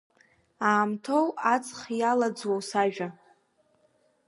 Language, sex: Abkhazian, female